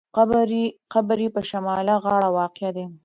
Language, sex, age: Pashto, female, 30-39